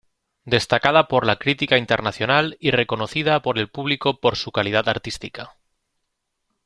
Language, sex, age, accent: Spanish, male, 30-39, España: Centro-Sur peninsular (Madrid, Toledo, Castilla-La Mancha)